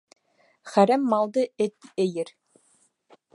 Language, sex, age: Bashkir, female, 19-29